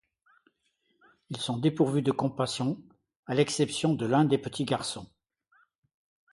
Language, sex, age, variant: French, male, 70-79, Français de métropole